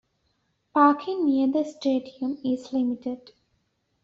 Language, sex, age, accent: English, female, 19-29, England English